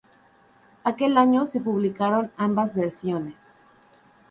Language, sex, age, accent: Spanish, female, under 19, México